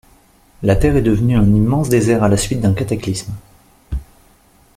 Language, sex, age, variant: French, male, 30-39, Français de métropole